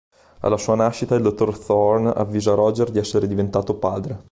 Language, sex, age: Italian, male, 19-29